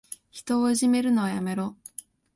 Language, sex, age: Japanese, female, under 19